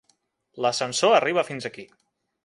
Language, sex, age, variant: Catalan, male, 19-29, Central